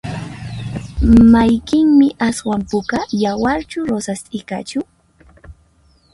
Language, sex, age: Puno Quechua, female, 19-29